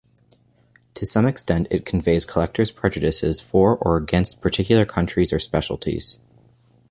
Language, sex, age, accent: English, male, 19-29, Canadian English